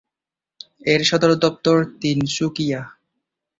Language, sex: Bengali, male